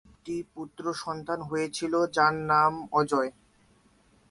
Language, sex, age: Bengali, male, 19-29